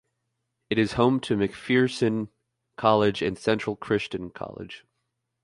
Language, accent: English, United States English